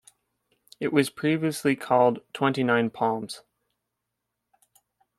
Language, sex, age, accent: English, male, 19-29, Canadian English